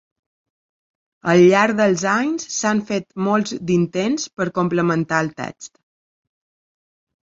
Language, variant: Catalan, Balear